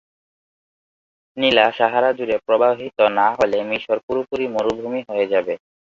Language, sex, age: Bengali, male, 19-29